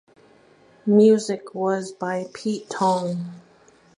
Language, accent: English, United States English